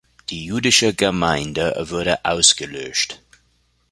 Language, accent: German, Deutschland Deutsch